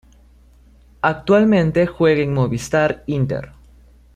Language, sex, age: Spanish, male, under 19